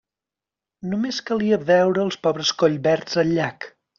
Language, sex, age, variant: Catalan, male, 40-49, Central